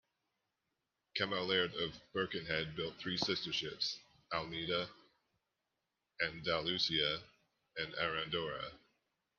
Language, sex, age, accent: English, male, 30-39, United States English